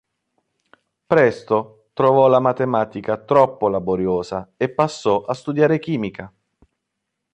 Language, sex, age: Italian, male, 30-39